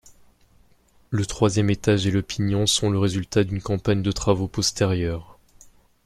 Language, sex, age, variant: French, male, under 19, Français de métropole